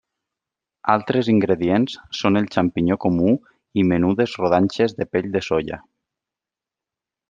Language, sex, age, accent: Catalan, male, 30-39, valencià